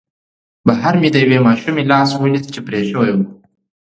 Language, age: Pashto, 19-29